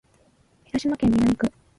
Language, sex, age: Japanese, female, 19-29